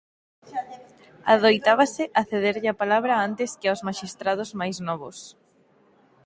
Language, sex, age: Galician, female, 19-29